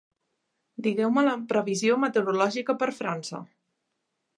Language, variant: Catalan, Central